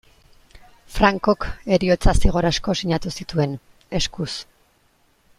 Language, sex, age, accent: Basque, female, 19-29, Mendebalekoa (Araba, Bizkaia, Gipuzkoako mendebaleko herri batzuk)